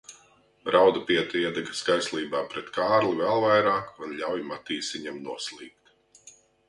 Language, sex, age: Latvian, male, 40-49